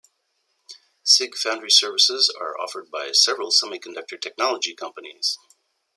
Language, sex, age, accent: English, male, 60-69, United States English